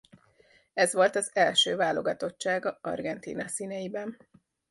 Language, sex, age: Hungarian, female, 40-49